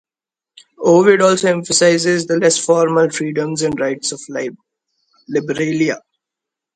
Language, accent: English, India and South Asia (India, Pakistan, Sri Lanka)